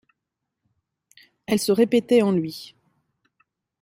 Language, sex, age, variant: French, female, 40-49, Français de métropole